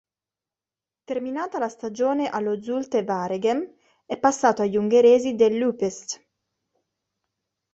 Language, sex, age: Italian, female, 30-39